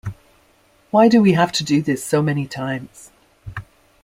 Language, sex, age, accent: English, female, 50-59, Irish English